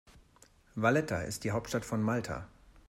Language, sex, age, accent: German, male, 40-49, Deutschland Deutsch